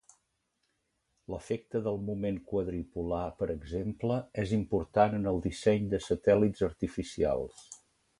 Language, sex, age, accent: Catalan, male, 60-69, Oriental